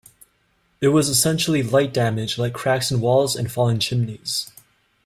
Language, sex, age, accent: English, male, 19-29, United States English